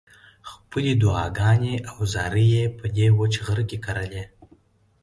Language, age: Pashto, 30-39